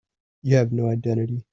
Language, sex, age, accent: English, male, 19-29, United States English